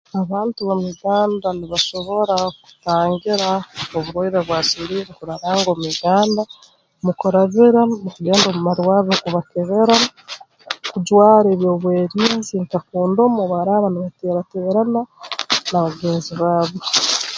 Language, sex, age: Tooro, female, 19-29